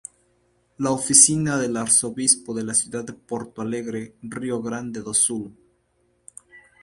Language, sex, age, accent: Spanish, male, 19-29, México